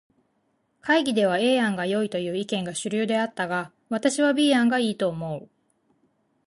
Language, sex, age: Japanese, female, 40-49